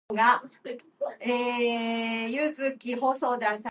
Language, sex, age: English, female, under 19